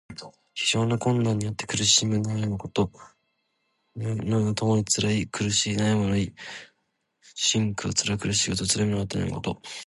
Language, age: Japanese, 19-29